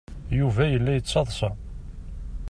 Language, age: Kabyle, 30-39